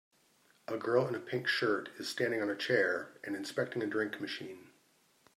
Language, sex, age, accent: English, male, 50-59, United States English